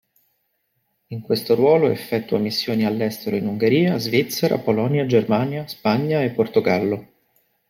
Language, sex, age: Italian, male, 30-39